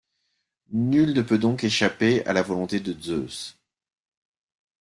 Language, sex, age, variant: French, male, 50-59, Français de métropole